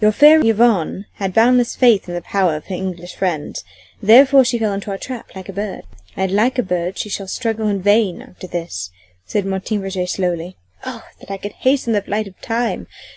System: none